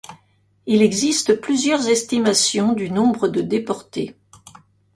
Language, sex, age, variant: French, female, 60-69, Français de métropole